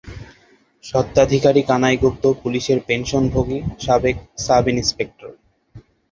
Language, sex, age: Bengali, male, 19-29